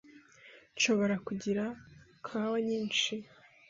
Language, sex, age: Kinyarwanda, female, 50-59